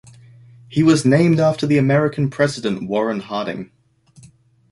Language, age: English, 19-29